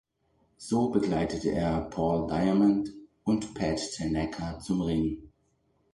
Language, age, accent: German, 40-49, Deutschland Deutsch